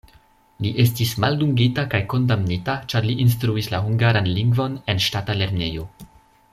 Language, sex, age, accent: Esperanto, male, 19-29, Internacia